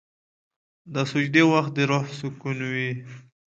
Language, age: Pashto, 30-39